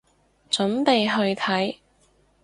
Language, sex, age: Cantonese, female, 19-29